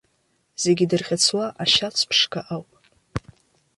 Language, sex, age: Abkhazian, female, 30-39